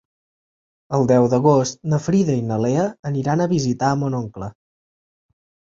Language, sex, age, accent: Catalan, male, 19-29, central; septentrional